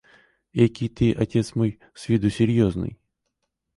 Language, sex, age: Russian, male, 30-39